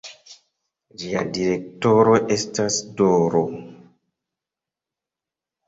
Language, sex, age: Esperanto, male, 30-39